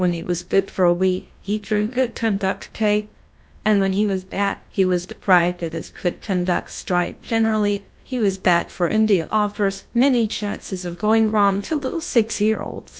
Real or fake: fake